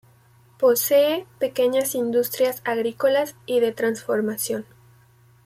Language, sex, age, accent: Spanish, female, 19-29, México